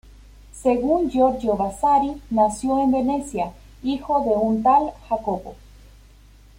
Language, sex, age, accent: Spanish, female, 30-39, Andino-Pacífico: Colombia, Perú, Ecuador, oeste de Bolivia y Venezuela andina